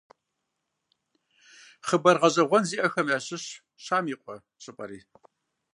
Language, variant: Kabardian, Адыгэбзэ (Къэбэрдей, Кирил, псоми зэдай)